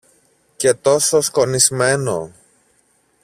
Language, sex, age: Greek, male, 30-39